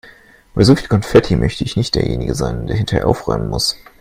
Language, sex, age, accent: German, male, 19-29, Deutschland Deutsch